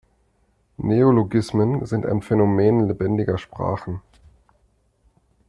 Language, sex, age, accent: German, male, 30-39, Deutschland Deutsch